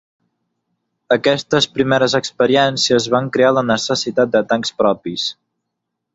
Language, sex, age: Catalan, male, 19-29